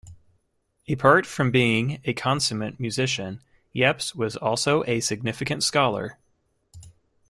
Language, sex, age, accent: English, male, 19-29, United States English